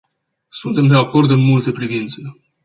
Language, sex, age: Romanian, male, 19-29